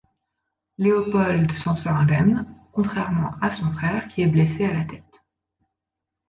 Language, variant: French, Français de métropole